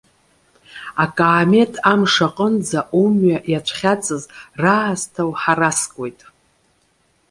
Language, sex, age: Abkhazian, female, 40-49